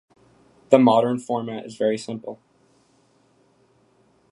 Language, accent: English, United States English